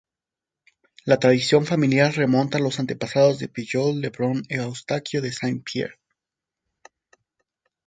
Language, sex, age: Spanish, male, 19-29